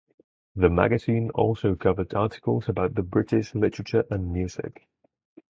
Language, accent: English, England English